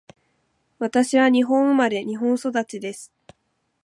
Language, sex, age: Japanese, female, 19-29